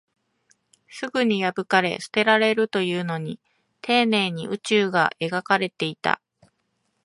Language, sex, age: Japanese, female, 30-39